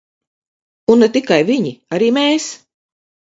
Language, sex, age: Latvian, female, 50-59